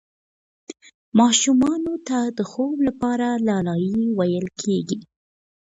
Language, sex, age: Pashto, female, 19-29